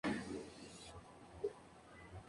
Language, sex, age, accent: Spanish, male, 19-29, México